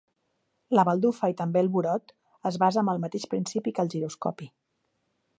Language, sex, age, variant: Catalan, female, 50-59, Central